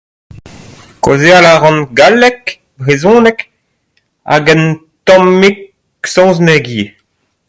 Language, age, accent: Breton, 30-39, Kerneveg; Leoneg